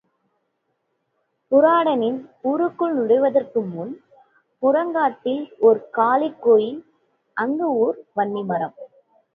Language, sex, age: Tamil, female, 19-29